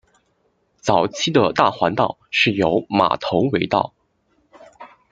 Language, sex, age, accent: Chinese, male, 19-29, 出生地：山东省